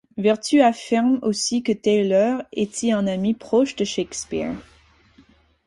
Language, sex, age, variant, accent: French, female, 19-29, Français d'Amérique du Nord, Français des États-Unis